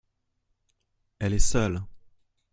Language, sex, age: French, male, 30-39